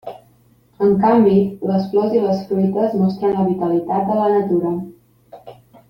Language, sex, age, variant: Catalan, female, 19-29, Central